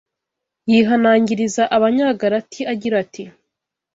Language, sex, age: Kinyarwanda, female, 19-29